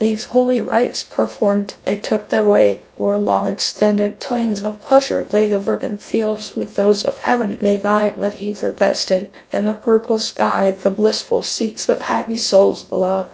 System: TTS, GlowTTS